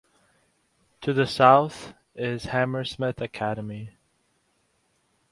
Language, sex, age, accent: English, male, 19-29, India and South Asia (India, Pakistan, Sri Lanka)